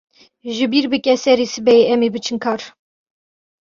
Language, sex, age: Kurdish, female, 19-29